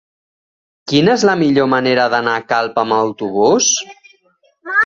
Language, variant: Catalan, Central